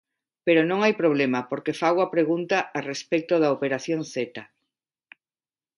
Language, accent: Galician, Neofalante